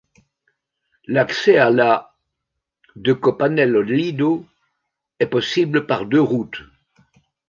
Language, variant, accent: French, Français d'Europe, Français de Belgique